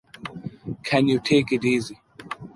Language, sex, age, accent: English, male, 19-29, India and South Asia (India, Pakistan, Sri Lanka)